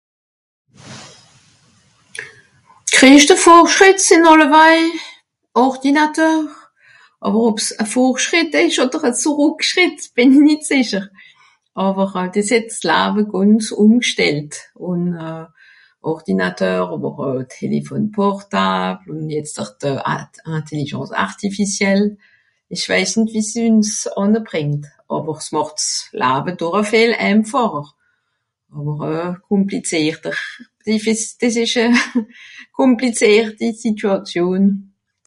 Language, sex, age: Swiss German, female, 60-69